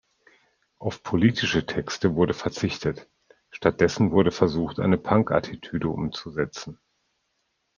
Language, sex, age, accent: German, male, 40-49, Deutschland Deutsch